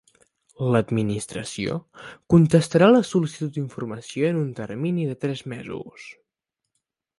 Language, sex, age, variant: Catalan, male, under 19, Central